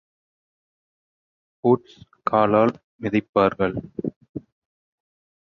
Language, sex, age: Tamil, male, 19-29